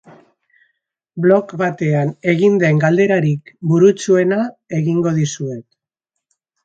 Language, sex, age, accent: Basque, male, 50-59, Mendebalekoa (Araba, Bizkaia, Gipuzkoako mendebaleko herri batzuk)